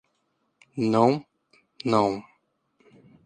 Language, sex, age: Portuguese, male, 30-39